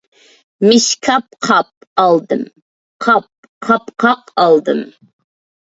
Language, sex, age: Uyghur, female, 19-29